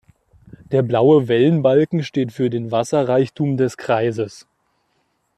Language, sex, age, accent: German, male, 19-29, Deutschland Deutsch